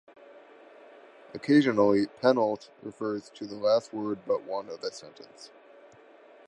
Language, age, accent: English, 19-29, United States English